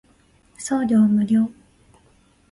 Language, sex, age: Japanese, female, 19-29